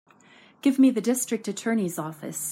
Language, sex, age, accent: English, female, 60-69, United States English